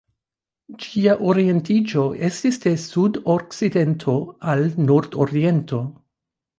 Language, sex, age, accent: Esperanto, female, 50-59, Internacia